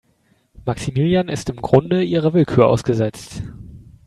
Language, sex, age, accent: German, male, 19-29, Deutschland Deutsch